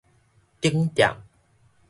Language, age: Min Nan Chinese, 19-29